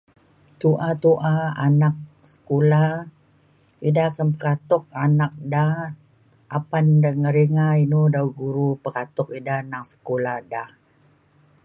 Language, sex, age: Mainstream Kenyah, female, 60-69